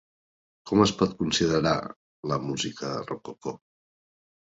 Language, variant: Catalan, Nord-Occidental